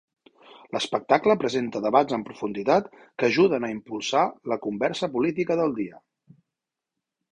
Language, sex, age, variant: Catalan, male, 40-49, Central